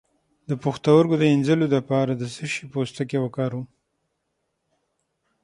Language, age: Pashto, 40-49